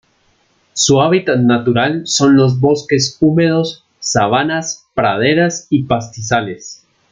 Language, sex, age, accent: Spanish, male, 19-29, Andino-Pacífico: Colombia, Perú, Ecuador, oeste de Bolivia y Venezuela andina